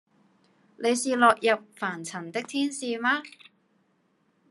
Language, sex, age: Cantonese, female, 19-29